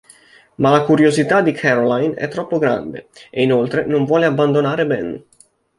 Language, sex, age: Italian, male, 19-29